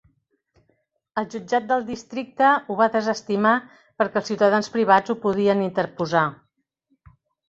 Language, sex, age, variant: Catalan, female, 50-59, Central